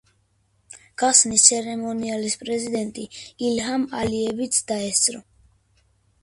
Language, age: Georgian, under 19